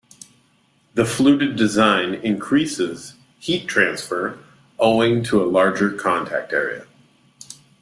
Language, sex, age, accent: English, male, 30-39, United States English